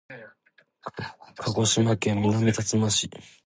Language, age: Japanese, 19-29